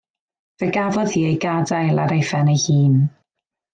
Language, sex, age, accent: Welsh, female, 19-29, Y Deyrnas Unedig Cymraeg